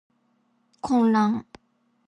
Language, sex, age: Japanese, female, under 19